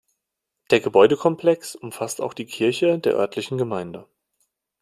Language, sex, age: German, male, 19-29